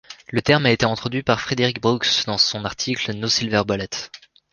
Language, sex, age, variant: French, male, 19-29, Français de métropole